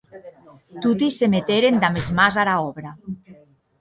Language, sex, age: Occitan, female, 40-49